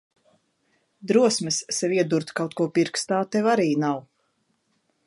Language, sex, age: Latvian, female, 40-49